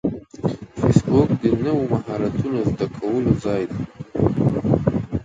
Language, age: Pashto, 19-29